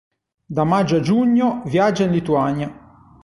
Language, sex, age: Italian, male, 40-49